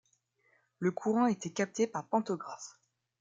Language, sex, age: French, female, 19-29